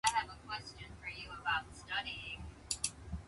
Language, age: Japanese, 30-39